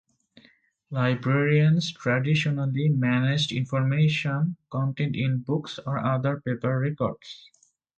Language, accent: English, India and South Asia (India, Pakistan, Sri Lanka)